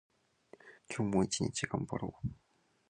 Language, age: Japanese, 19-29